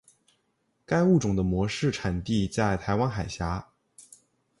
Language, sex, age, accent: Chinese, male, 19-29, 出生地：浙江省